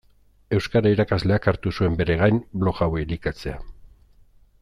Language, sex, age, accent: Basque, male, 50-59, Erdialdekoa edo Nafarra (Gipuzkoa, Nafarroa)